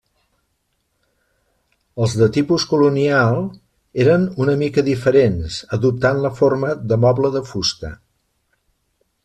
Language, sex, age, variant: Catalan, male, 60-69, Central